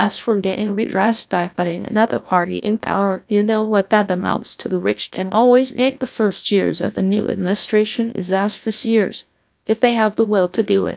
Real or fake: fake